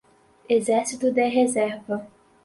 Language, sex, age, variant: Portuguese, female, 19-29, Portuguese (Brasil)